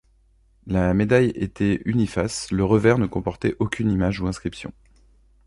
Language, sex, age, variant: French, male, 40-49, Français de métropole